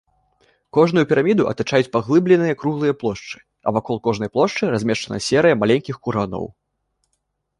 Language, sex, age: Belarusian, male, under 19